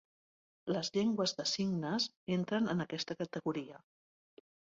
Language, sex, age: Catalan, female, 60-69